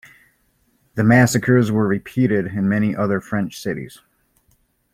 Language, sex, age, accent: English, male, 30-39, United States English